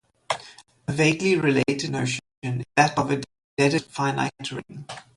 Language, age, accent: English, 30-39, Southern African (South Africa, Zimbabwe, Namibia)